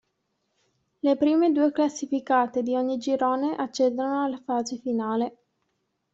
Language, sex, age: Italian, female, 19-29